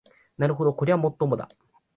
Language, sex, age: Japanese, male, 19-29